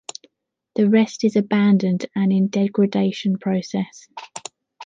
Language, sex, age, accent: English, female, 30-39, England English